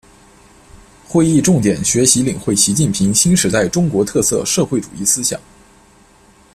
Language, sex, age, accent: Chinese, male, 19-29, 出生地：河南省